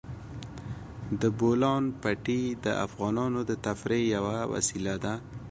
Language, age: Pashto, 19-29